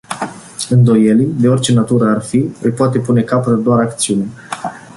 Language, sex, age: Romanian, male, 19-29